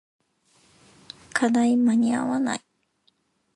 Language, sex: Japanese, female